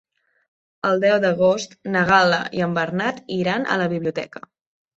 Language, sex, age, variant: Catalan, female, 19-29, Central